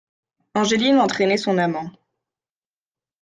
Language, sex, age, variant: French, female, 19-29, Français de métropole